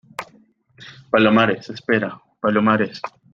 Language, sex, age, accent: Spanish, male, 19-29, Andino-Pacífico: Colombia, Perú, Ecuador, oeste de Bolivia y Venezuela andina